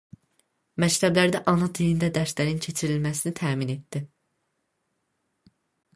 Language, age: Azerbaijani, under 19